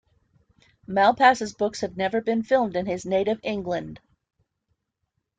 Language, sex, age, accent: English, female, 40-49, Canadian English